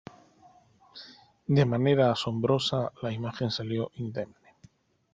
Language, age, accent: Spanish, 40-49, España: Centro-Sur peninsular (Madrid, Toledo, Castilla-La Mancha)